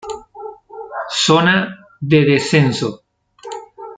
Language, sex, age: Spanish, male, 40-49